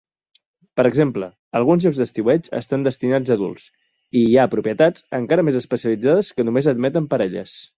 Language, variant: Catalan, Central